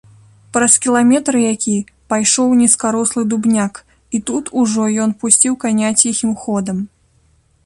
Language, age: Belarusian, 19-29